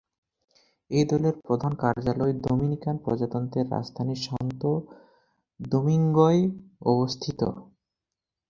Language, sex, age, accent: Bengali, male, 19-29, Native